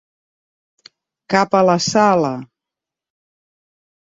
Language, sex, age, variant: Catalan, female, 60-69, Central